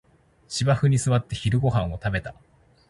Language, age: Japanese, 30-39